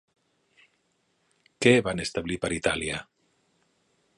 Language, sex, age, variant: Catalan, male, 40-49, Central